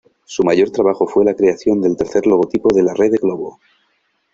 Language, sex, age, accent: Spanish, male, 30-39, España: Norte peninsular (Asturias, Castilla y León, Cantabria, País Vasco, Navarra, Aragón, La Rioja, Guadalajara, Cuenca)